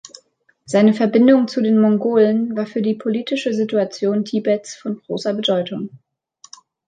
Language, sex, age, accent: German, female, 19-29, Deutschland Deutsch